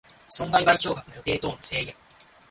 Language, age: Japanese, 19-29